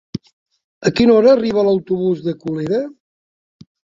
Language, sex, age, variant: Catalan, male, 60-69, Septentrional